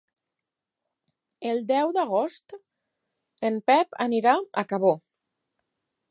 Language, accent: Catalan, valencià